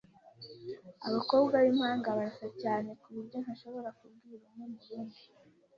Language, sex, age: Kinyarwanda, female, 19-29